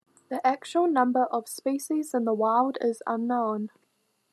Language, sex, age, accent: English, female, 19-29, New Zealand English